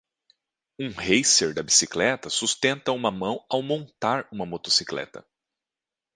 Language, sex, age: Portuguese, male, 30-39